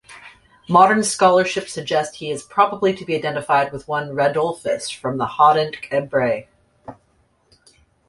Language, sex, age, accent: English, female, 40-49, Canadian English